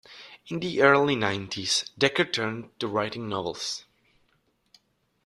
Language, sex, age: English, male, 19-29